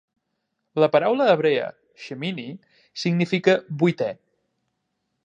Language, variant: Catalan, Central